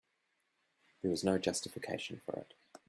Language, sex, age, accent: English, male, 30-39, New Zealand English